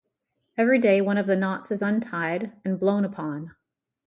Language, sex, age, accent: English, female, 40-49, United States English